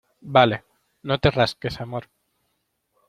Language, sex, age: Spanish, male, 19-29